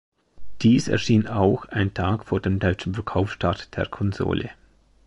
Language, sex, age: German, male, 30-39